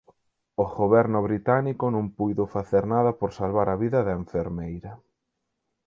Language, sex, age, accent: Galician, male, 30-39, Atlántico (seseo e gheada)